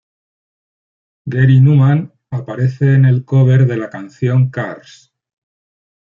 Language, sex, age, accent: Spanish, male, 40-49, España: Norte peninsular (Asturias, Castilla y León, Cantabria, País Vasco, Navarra, Aragón, La Rioja, Guadalajara, Cuenca)